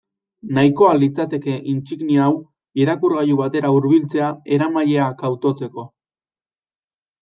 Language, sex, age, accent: Basque, male, 19-29, Erdialdekoa edo Nafarra (Gipuzkoa, Nafarroa)